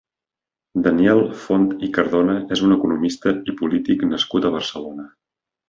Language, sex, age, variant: Catalan, male, 30-39, Nord-Occidental